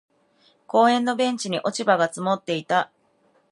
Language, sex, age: Japanese, female, 19-29